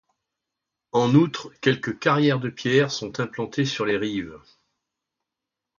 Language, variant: French, Français de métropole